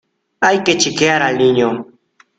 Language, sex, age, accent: Spanish, male, 19-29, México